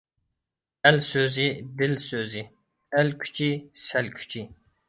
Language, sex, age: Uyghur, male, 19-29